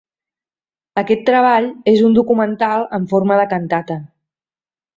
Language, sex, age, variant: Catalan, female, 40-49, Central